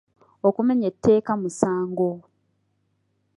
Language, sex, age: Ganda, female, 19-29